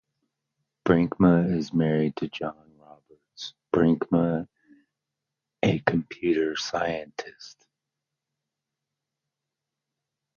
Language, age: English, 50-59